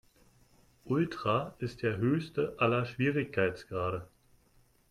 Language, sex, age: German, male, 30-39